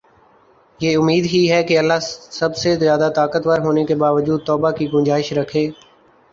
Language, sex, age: Urdu, male, 19-29